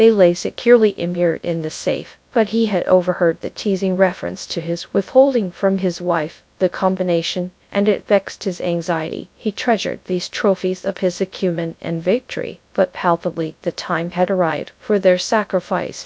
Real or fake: fake